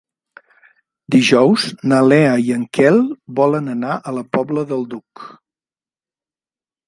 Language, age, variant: Catalan, 60-69, Central